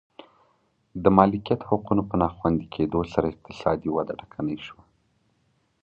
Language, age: Pashto, 19-29